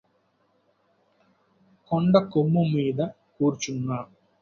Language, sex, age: Telugu, male, 19-29